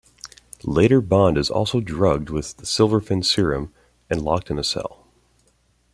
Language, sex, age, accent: English, male, 19-29, United States English